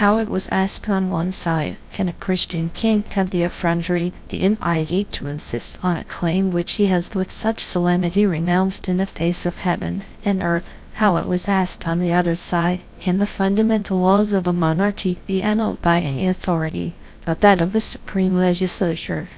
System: TTS, GlowTTS